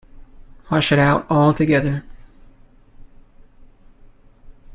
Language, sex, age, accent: English, male, 19-29, United States English